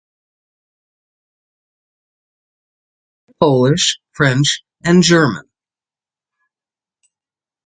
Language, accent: English, United States English